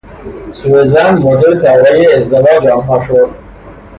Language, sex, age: Persian, male, 19-29